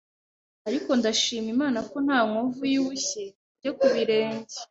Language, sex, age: Kinyarwanda, female, 19-29